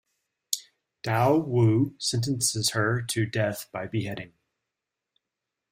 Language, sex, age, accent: English, male, 30-39, United States English